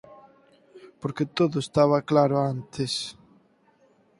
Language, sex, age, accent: Galician, male, 19-29, Atlántico (seseo e gheada)